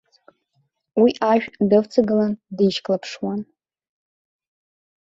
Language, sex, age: Abkhazian, female, under 19